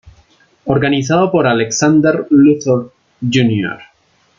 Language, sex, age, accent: Spanish, male, 19-29, Andino-Pacífico: Colombia, Perú, Ecuador, oeste de Bolivia y Venezuela andina